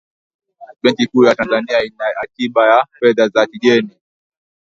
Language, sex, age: Swahili, male, 19-29